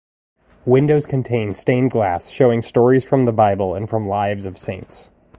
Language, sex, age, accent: English, male, 19-29, United States English